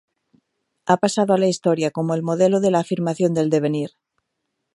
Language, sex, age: Spanish, female, 30-39